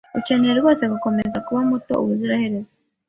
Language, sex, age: Kinyarwanda, female, 19-29